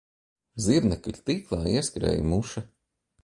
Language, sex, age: Latvian, male, 40-49